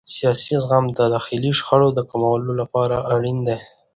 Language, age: Pashto, 19-29